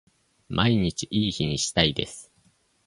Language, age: Japanese, under 19